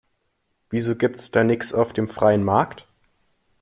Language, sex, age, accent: German, male, under 19, Deutschland Deutsch